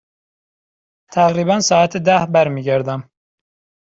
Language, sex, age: Persian, male, 19-29